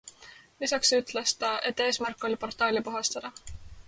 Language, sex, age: Estonian, female, 19-29